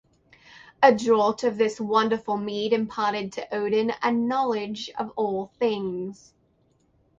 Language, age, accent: English, 30-39, United States English; England English